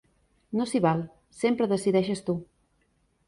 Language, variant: Catalan, Central